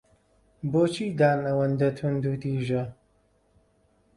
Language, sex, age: Central Kurdish, male, 40-49